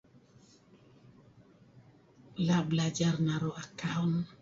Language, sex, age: Kelabit, female, 50-59